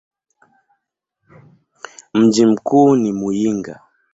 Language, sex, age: Swahili, male, 19-29